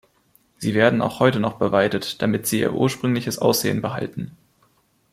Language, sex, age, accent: German, male, under 19, Deutschland Deutsch